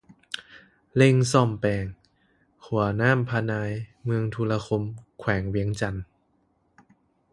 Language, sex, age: Lao, male, 19-29